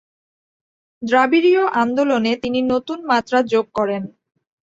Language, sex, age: Bengali, female, 19-29